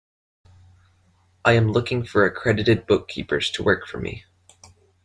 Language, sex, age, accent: English, male, under 19, United States English